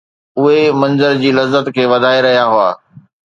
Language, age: Sindhi, 40-49